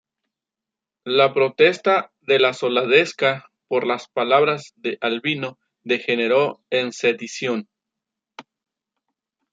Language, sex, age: Spanish, male, 40-49